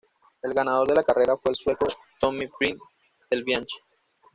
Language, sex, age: Spanish, male, 19-29